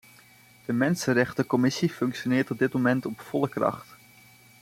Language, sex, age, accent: Dutch, male, 19-29, Nederlands Nederlands